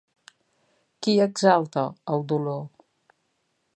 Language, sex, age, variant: Catalan, female, 50-59, Central